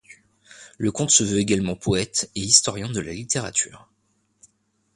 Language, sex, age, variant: French, male, 30-39, Français de métropole